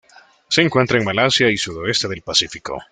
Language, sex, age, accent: Spanish, male, 30-39, América central